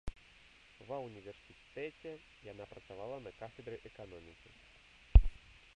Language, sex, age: Belarusian, male, 30-39